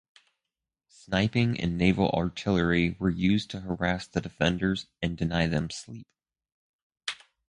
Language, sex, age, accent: English, male, 30-39, United States English